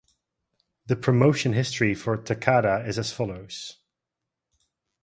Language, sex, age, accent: English, male, 19-29, Dutch